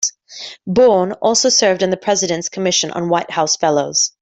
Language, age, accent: English, 30-39, England English